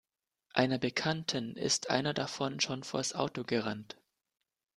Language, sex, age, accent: German, male, 19-29, Deutschland Deutsch